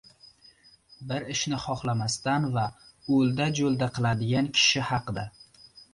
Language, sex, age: Uzbek, male, under 19